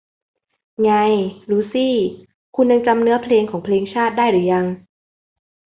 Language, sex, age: Thai, female, 19-29